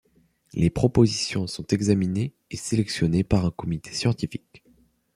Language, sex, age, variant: French, male, under 19, Français de métropole